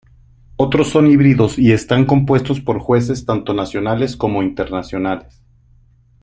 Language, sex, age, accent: Spanish, male, 40-49, México